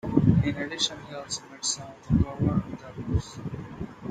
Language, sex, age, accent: English, male, 19-29, India and South Asia (India, Pakistan, Sri Lanka)